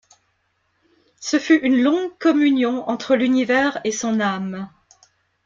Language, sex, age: French, female, 50-59